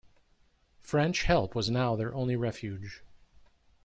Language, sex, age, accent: English, male, 50-59, United States English